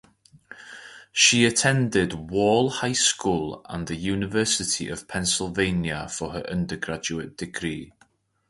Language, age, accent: English, 30-39, Welsh English